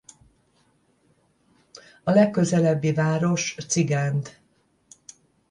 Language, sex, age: Hungarian, female, 60-69